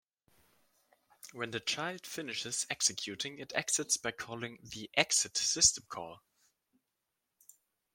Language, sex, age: English, male, 19-29